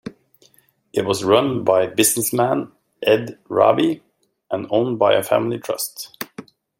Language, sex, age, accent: English, male, 40-49, United States English